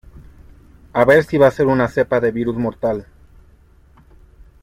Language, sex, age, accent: Spanish, male, 19-29, México